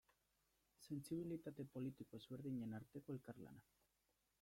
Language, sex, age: Basque, male, 19-29